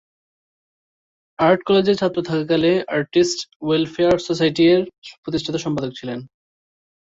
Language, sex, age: Bengali, male, 19-29